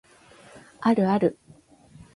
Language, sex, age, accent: Japanese, female, 50-59, 関西; 関東